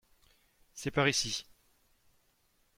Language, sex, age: French, male, 40-49